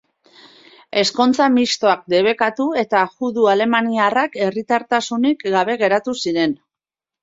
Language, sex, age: Basque, female, 40-49